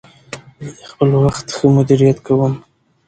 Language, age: Pashto, under 19